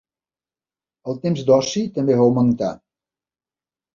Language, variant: Catalan, Balear